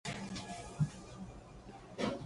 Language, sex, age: Japanese, male, 19-29